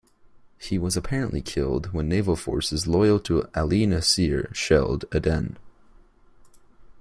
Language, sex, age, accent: English, male, under 19, United States English